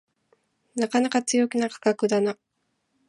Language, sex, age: Japanese, female, 19-29